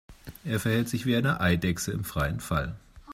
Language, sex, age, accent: German, male, 40-49, Deutschland Deutsch